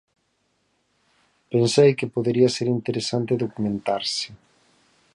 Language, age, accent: Galician, 40-49, Normativo (estándar)